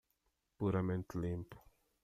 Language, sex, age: Portuguese, male, 30-39